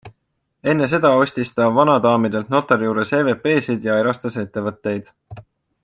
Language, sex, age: Estonian, male, 19-29